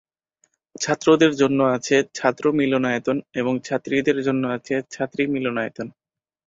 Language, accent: Bengali, Native